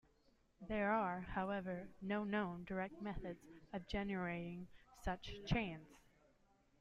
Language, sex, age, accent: English, female, 19-29, United States English